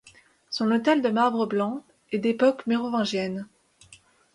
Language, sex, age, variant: French, female, 19-29, Français de métropole